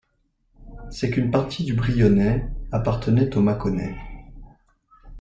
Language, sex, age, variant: French, male, 30-39, Français de métropole